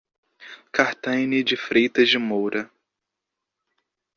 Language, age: Portuguese, 19-29